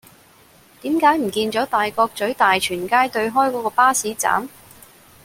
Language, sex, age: Cantonese, female, 19-29